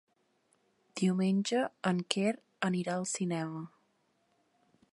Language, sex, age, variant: Catalan, female, 19-29, Central